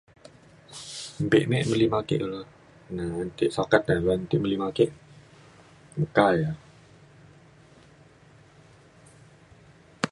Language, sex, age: Mainstream Kenyah, female, 19-29